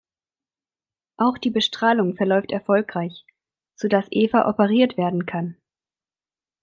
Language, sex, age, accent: German, female, 19-29, Deutschland Deutsch